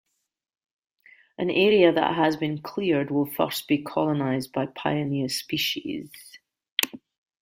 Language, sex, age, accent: English, female, 40-49, Scottish English